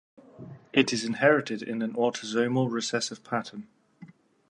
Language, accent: English, England English